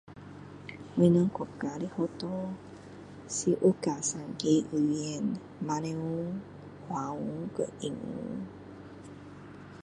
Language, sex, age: Min Dong Chinese, female, 40-49